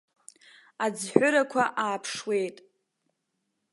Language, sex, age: Abkhazian, female, 19-29